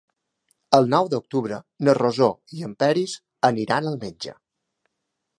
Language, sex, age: Catalan, male, 30-39